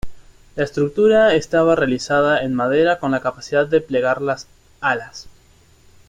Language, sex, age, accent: Spanish, male, 19-29, Rioplatense: Argentina, Uruguay, este de Bolivia, Paraguay